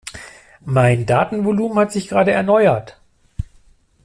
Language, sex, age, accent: German, male, 40-49, Deutschland Deutsch